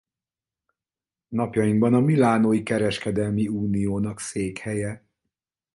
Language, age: Hungarian, 40-49